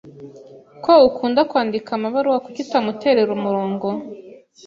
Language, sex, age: Kinyarwanda, female, 19-29